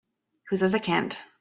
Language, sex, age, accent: English, female, 30-39, United States English